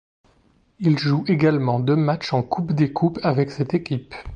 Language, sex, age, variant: French, male, 30-39, Français de métropole